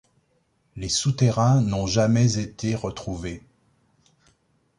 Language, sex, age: French, male, 60-69